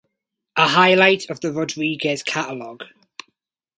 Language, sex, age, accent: English, male, 19-29, England English